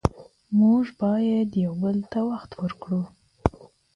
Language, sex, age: Pashto, female, 19-29